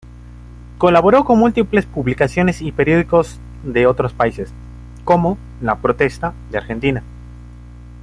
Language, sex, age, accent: Spanish, male, 19-29, Andino-Pacífico: Colombia, Perú, Ecuador, oeste de Bolivia y Venezuela andina